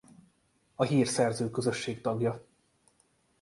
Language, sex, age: Hungarian, male, 30-39